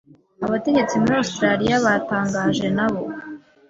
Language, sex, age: Kinyarwanda, female, 19-29